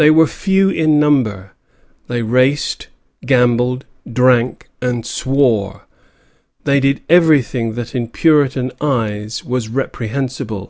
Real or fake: real